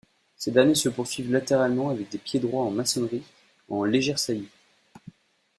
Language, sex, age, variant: French, male, 19-29, Français de métropole